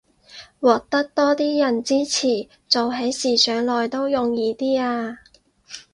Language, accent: Cantonese, 广州音